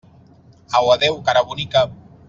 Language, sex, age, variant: Catalan, male, 30-39, Central